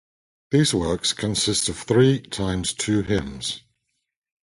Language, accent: English, England English